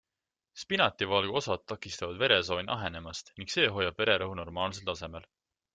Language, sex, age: Estonian, male, 19-29